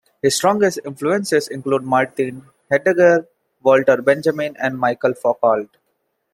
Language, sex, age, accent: English, male, 19-29, India and South Asia (India, Pakistan, Sri Lanka)